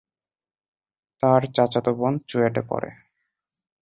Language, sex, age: Bengali, male, 19-29